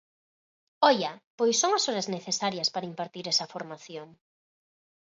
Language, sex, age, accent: Galician, female, 19-29, Normativo (estándar)